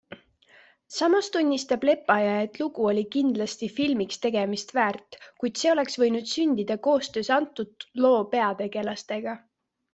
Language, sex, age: Estonian, female, 19-29